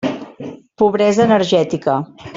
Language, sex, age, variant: Catalan, female, 40-49, Central